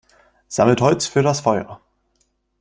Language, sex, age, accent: German, male, 19-29, Deutschland Deutsch